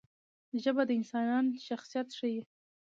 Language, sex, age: Pashto, female, under 19